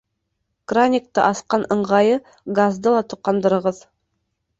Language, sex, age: Bashkir, female, 19-29